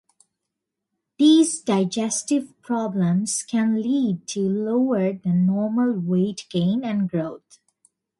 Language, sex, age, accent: English, female, under 19, United States English